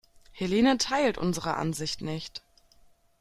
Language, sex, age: German, female, 19-29